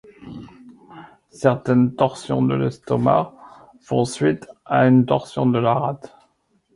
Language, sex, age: French, male, 60-69